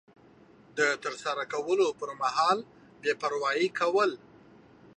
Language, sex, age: Pashto, male, 30-39